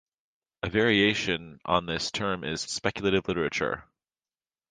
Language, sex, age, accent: English, male, under 19, United States English